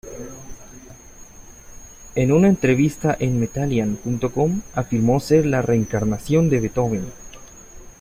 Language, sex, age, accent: Spanish, male, 19-29, América central